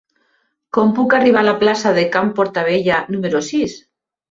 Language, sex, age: Catalan, female, 50-59